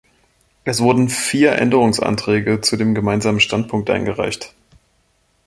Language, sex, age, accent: German, male, 30-39, Deutschland Deutsch